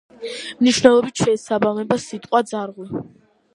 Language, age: Georgian, under 19